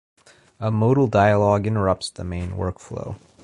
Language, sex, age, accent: English, male, 19-29, United States English